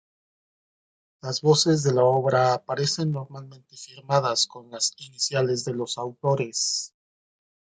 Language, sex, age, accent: Spanish, male, 40-49, México